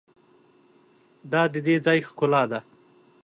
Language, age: Pashto, 30-39